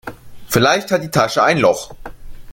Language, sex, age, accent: German, male, under 19, Deutschland Deutsch